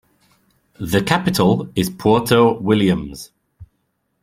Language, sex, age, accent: English, male, 30-39, England English